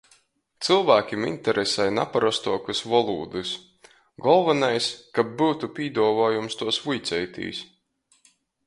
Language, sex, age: Latgalian, male, 19-29